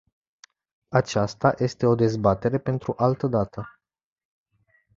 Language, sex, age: Romanian, male, 19-29